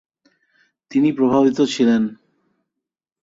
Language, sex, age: Bengali, male, 19-29